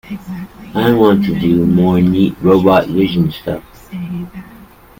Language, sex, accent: English, male, United States English